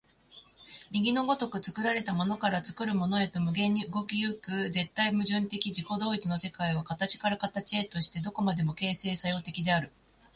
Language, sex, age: Japanese, female, 40-49